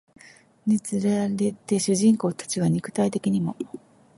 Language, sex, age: Japanese, female, 40-49